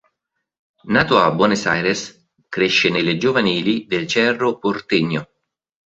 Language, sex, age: Italian, male, 40-49